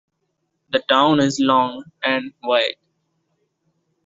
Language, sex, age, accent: English, male, under 19, India and South Asia (India, Pakistan, Sri Lanka)